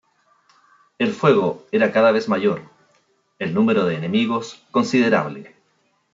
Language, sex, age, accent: Spanish, male, 30-39, Chileno: Chile, Cuyo